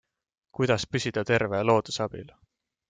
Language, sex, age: Estonian, male, 19-29